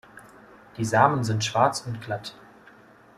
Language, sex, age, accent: German, male, 19-29, Deutschland Deutsch